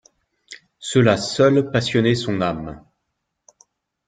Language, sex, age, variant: French, male, 40-49, Français de métropole